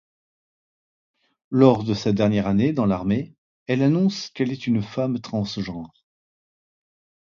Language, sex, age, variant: French, male, 40-49, Français de métropole